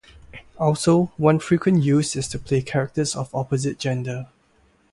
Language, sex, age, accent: English, male, 19-29, United States English; Singaporean English